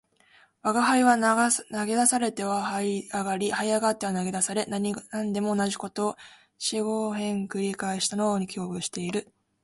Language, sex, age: Japanese, female, 19-29